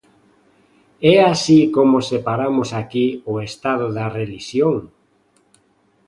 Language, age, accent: Galician, 40-49, Normativo (estándar)